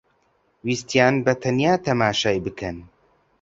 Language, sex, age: Central Kurdish, male, 19-29